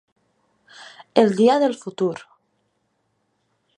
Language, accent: Catalan, valencià